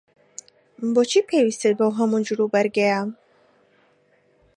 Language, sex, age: Central Kurdish, female, 19-29